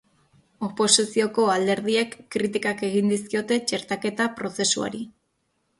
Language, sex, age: Basque, female, 30-39